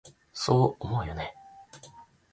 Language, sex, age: Japanese, male, 19-29